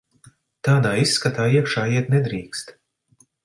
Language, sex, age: Latvian, male, 40-49